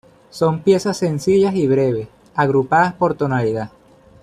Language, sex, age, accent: Spanish, male, 19-29, Caribe: Cuba, Venezuela, Puerto Rico, República Dominicana, Panamá, Colombia caribeña, México caribeño, Costa del golfo de México